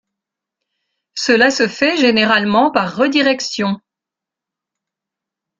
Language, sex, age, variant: French, female, 60-69, Français de métropole